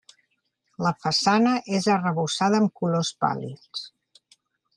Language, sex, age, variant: Catalan, female, 50-59, Central